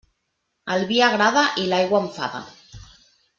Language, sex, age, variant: Catalan, female, 30-39, Central